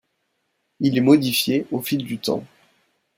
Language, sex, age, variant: French, male, 19-29, Français de métropole